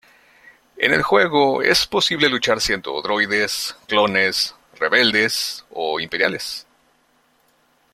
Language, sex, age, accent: Spanish, male, 30-39, México